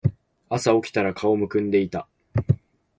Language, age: Japanese, under 19